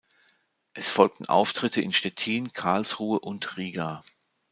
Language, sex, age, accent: German, male, 50-59, Deutschland Deutsch